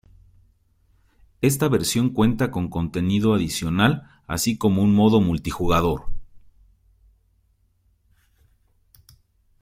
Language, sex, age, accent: Spanish, male, 30-39, México